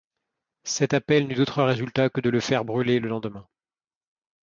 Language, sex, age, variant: French, male, 30-39, Français de métropole